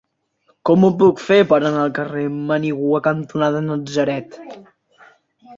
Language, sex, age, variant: Catalan, female, 40-49, Central